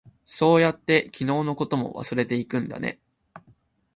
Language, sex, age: Japanese, male, 19-29